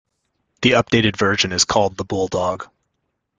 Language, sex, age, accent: English, male, 30-39, United States English